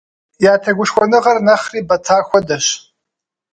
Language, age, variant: Kabardian, 30-39, Адыгэбзэ (Къэбэрдей, Кирил, псоми зэдай)